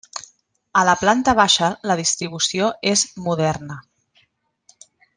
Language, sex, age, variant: Catalan, female, 40-49, Central